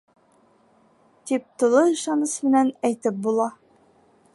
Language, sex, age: Bashkir, female, 19-29